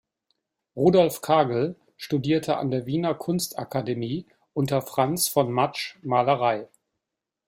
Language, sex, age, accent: German, male, 50-59, Deutschland Deutsch